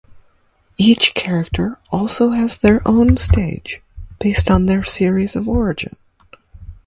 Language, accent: English, United States English